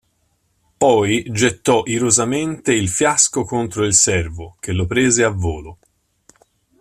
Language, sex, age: Italian, male, 50-59